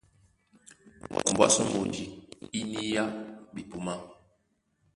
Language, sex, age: Duala, female, 19-29